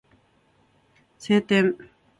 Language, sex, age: Japanese, female, 19-29